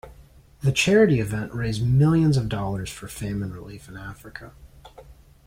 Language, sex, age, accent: English, male, 19-29, United States English